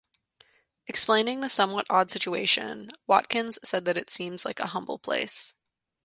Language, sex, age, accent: English, female, 19-29, United States English